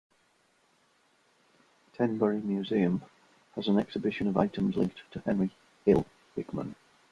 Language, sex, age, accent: English, male, 60-69, England English